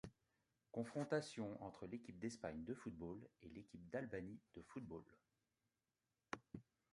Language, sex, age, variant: French, male, 50-59, Français de métropole